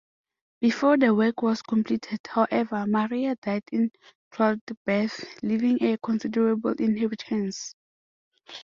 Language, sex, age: English, female, 19-29